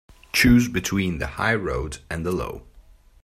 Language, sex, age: English, male, 30-39